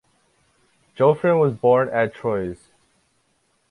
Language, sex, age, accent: English, male, under 19, United States English